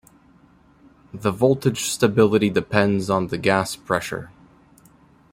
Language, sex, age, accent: English, male, 19-29, United States English